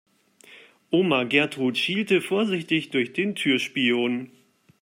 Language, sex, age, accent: German, male, 30-39, Deutschland Deutsch